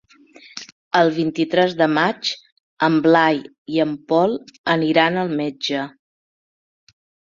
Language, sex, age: Catalan, female, 50-59